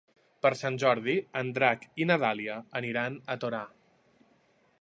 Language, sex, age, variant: Catalan, male, 19-29, Central